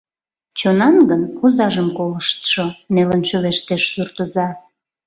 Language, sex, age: Mari, female, 30-39